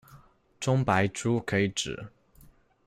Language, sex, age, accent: Chinese, male, under 19, 出生地：浙江省